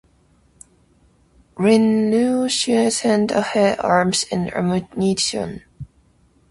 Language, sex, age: English, female, 19-29